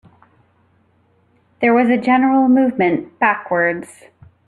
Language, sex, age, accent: English, female, 30-39, Canadian English